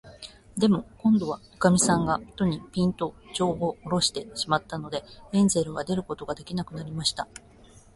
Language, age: Japanese, 40-49